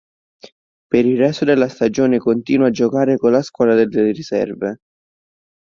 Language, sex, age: Italian, male, 19-29